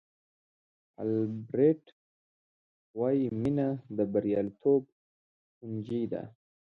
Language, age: Pashto, 19-29